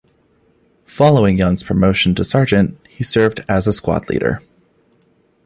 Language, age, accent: English, 19-29, United States English